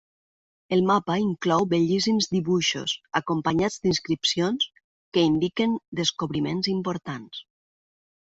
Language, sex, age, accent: Catalan, female, 40-49, valencià